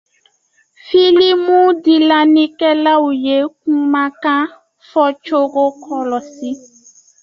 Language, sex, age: Dyula, female, 19-29